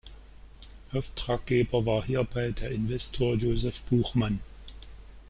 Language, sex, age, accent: German, male, 50-59, Deutschland Deutsch